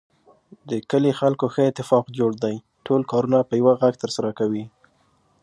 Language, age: Pashto, 19-29